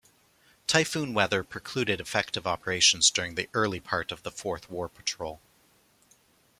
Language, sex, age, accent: English, male, 30-39, Canadian English